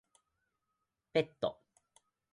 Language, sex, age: Japanese, male, 19-29